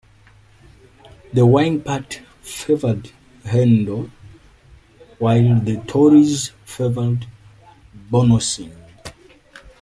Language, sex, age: English, male, 19-29